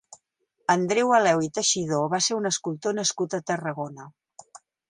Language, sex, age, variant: Catalan, female, 60-69, Central